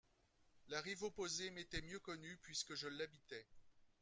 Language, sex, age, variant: French, male, 50-59, Français de métropole